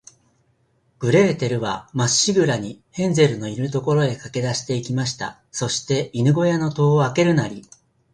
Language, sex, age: Japanese, male, 60-69